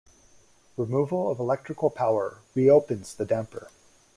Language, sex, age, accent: English, male, 30-39, United States English